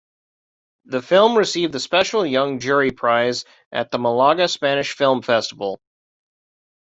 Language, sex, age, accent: English, male, 30-39, United States English